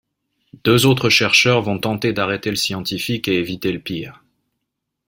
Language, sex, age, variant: French, male, 30-39, Français de métropole